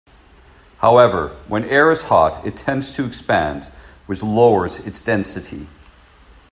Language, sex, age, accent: English, male, 40-49, United States English